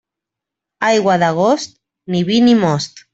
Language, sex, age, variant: Catalan, female, 19-29, Nord-Occidental